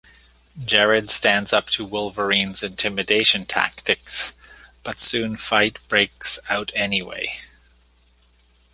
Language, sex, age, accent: English, male, 50-59, Canadian English